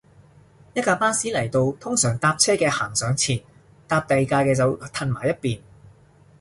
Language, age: Cantonese, 40-49